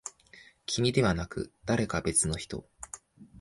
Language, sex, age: Japanese, male, 19-29